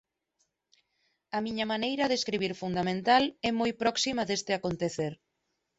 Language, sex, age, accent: Galician, female, 30-39, Normativo (estándar)